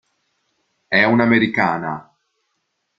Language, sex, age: Italian, male, 30-39